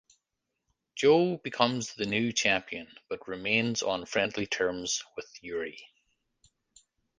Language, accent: English, Canadian English; Irish English